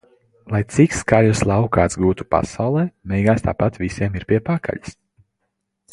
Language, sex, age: Latvian, male, 19-29